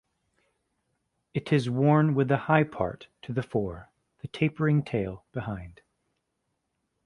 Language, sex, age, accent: English, male, 30-39, United States English